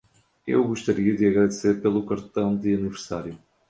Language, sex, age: Portuguese, male, 40-49